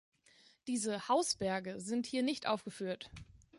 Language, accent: German, Deutschland Deutsch